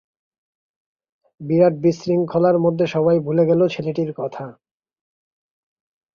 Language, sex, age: Bengali, male, 30-39